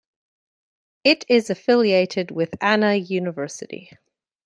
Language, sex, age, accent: English, female, 40-49, Canadian English